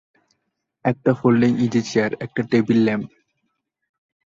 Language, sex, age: Bengali, male, under 19